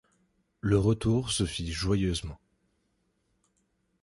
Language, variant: French, Français de métropole